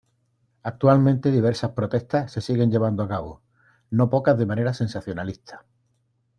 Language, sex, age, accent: Spanish, male, 50-59, España: Sur peninsular (Andalucia, Extremadura, Murcia)